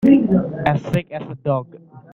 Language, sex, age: English, male, under 19